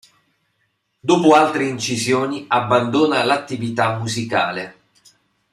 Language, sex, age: Italian, male, 30-39